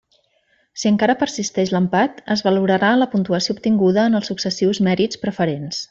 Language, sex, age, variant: Catalan, female, 40-49, Central